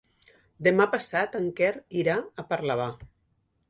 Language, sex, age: Catalan, female, 60-69